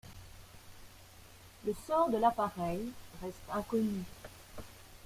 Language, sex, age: French, female, 60-69